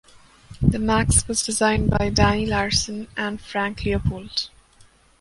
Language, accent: English, India and South Asia (India, Pakistan, Sri Lanka)